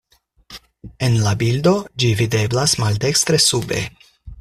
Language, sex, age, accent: Esperanto, male, 19-29, Internacia